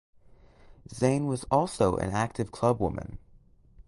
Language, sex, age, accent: English, male, under 19, United States English